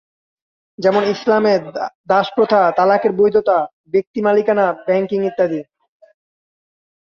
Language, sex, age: Bengali, male, 19-29